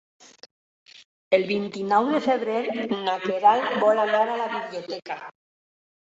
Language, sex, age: Catalan, female, 60-69